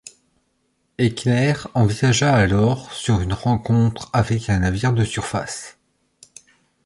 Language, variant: French, Français de métropole